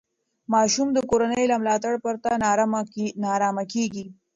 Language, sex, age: Pashto, female, 30-39